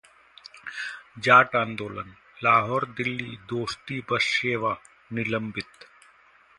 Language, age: Hindi, 40-49